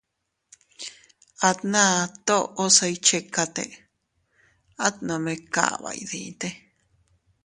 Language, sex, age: Teutila Cuicatec, female, 30-39